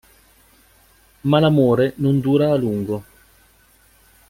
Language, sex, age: Italian, male, 40-49